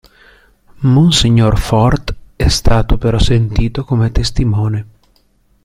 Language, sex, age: Italian, male, 30-39